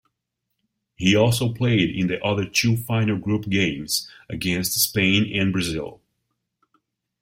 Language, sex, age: English, male, 30-39